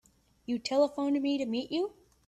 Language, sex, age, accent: English, male, under 19, United States English